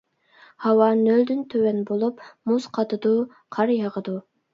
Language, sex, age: Uyghur, female, 19-29